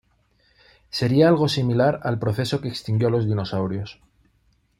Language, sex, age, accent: Spanish, male, 30-39, España: Norte peninsular (Asturias, Castilla y León, Cantabria, País Vasco, Navarra, Aragón, La Rioja, Guadalajara, Cuenca)